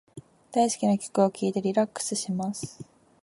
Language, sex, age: Japanese, female, 19-29